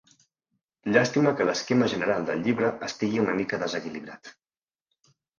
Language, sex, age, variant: Catalan, male, 19-29, Central